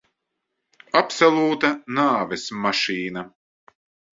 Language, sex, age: Latvian, male, 30-39